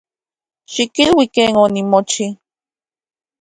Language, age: Central Puebla Nahuatl, 30-39